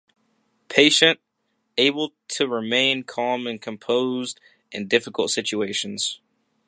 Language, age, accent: English, under 19, United States English